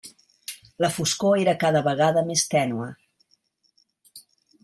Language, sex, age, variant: Catalan, female, 60-69, Central